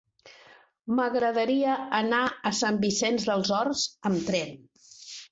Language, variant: Catalan, Central